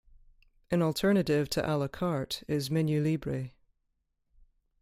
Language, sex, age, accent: English, female, 30-39, United States English